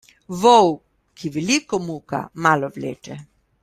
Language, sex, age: Slovenian, female, 60-69